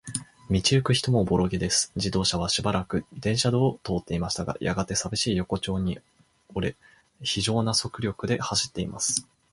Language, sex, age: Japanese, male, 19-29